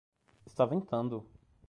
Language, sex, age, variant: Portuguese, male, 19-29, Portuguese (Brasil)